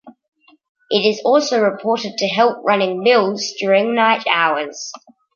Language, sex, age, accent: English, male, under 19, Australian English